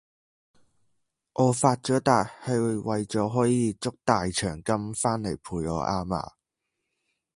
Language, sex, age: Cantonese, male, under 19